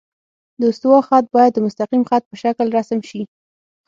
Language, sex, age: Pashto, female, 19-29